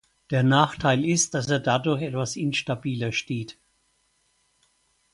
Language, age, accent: German, 70-79, Deutschland Deutsch